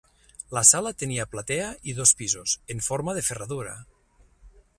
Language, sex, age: Catalan, male, 40-49